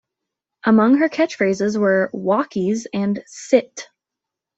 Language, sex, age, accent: English, female, 19-29, United States English